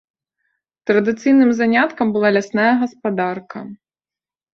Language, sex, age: Belarusian, female, 30-39